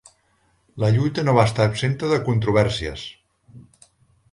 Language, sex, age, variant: Catalan, male, 60-69, Central